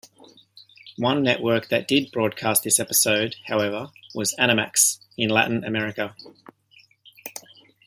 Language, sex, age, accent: English, male, 40-49, Australian English